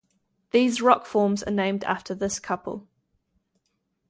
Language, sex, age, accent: English, female, 19-29, New Zealand English